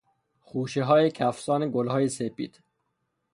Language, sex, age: Persian, male, 19-29